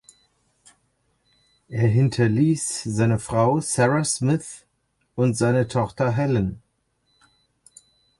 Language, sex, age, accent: German, male, 19-29, Deutschland Deutsch